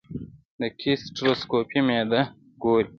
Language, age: Pashto, 19-29